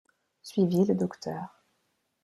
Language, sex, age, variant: French, female, 19-29, Français de métropole